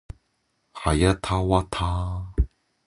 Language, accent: Japanese, 日本人